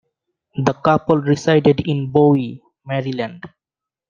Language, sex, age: English, male, 19-29